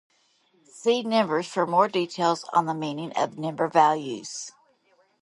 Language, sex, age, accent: English, female, 40-49, United States English